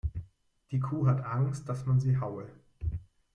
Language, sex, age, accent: German, male, 19-29, Deutschland Deutsch